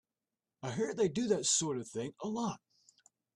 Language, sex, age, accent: English, male, 50-59, United States English